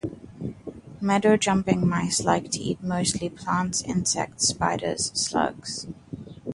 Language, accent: English, Southern African (South Africa, Zimbabwe, Namibia)